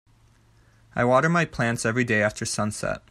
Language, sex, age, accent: English, male, 30-39, United States English